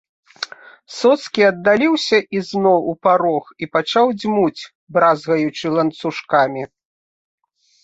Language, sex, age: Belarusian, female, 40-49